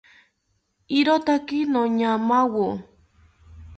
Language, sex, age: South Ucayali Ashéninka, female, under 19